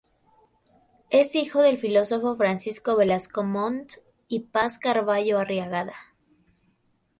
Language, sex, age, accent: Spanish, female, 19-29, México